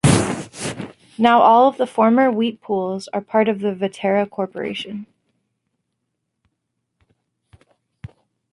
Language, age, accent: English, 30-39, United States English